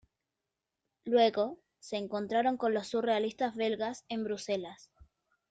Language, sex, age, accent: Spanish, female, under 19, Chileno: Chile, Cuyo